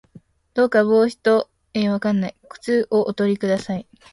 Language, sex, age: Japanese, female, under 19